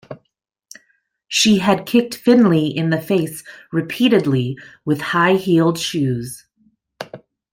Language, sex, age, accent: English, female, 40-49, United States English